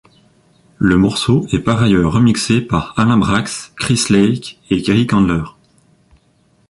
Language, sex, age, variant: French, male, under 19, Français de métropole